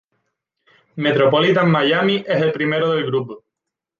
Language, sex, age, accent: Spanish, male, 19-29, España: Islas Canarias